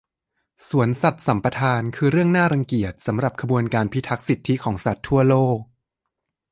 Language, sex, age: Thai, male, 30-39